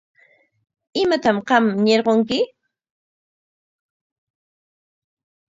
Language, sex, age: Corongo Ancash Quechua, female, 50-59